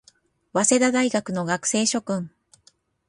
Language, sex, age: Japanese, female, 40-49